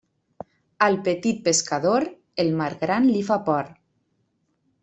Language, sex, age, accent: Catalan, female, 30-39, valencià